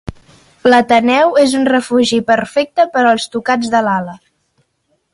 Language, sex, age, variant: Catalan, female, under 19, Central